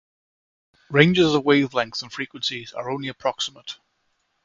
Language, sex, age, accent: English, male, 30-39, Welsh English